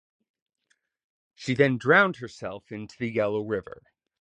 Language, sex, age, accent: English, male, 19-29, United States English